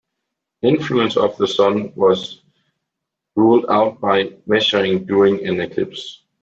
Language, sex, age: English, male, 19-29